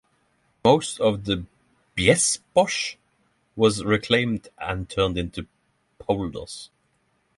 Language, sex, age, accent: English, male, 30-39, United States English